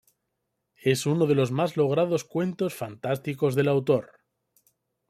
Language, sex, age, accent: Spanish, male, 40-49, España: Norte peninsular (Asturias, Castilla y León, Cantabria, País Vasco, Navarra, Aragón, La Rioja, Guadalajara, Cuenca)